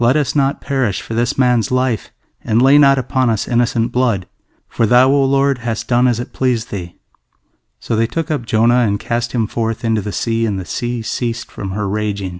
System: none